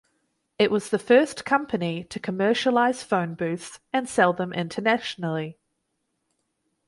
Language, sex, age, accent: English, female, 19-29, New Zealand English